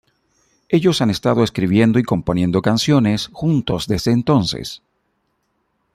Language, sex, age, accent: Spanish, male, 50-59, América central